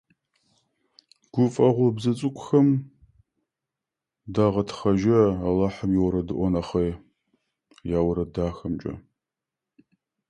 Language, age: Russian, 40-49